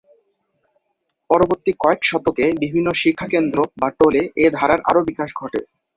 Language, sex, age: Bengali, male, 19-29